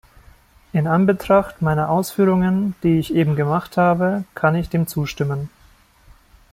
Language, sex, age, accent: German, female, 19-29, Deutschland Deutsch